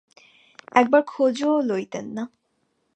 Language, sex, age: Bengali, female, 19-29